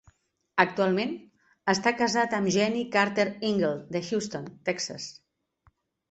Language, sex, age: Catalan, female, 50-59